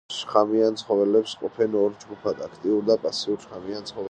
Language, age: Georgian, 19-29